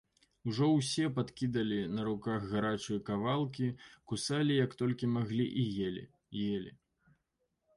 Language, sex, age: Belarusian, male, 19-29